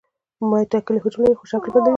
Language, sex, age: Pashto, female, 19-29